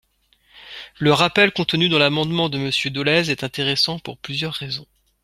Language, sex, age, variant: French, male, 30-39, Français de métropole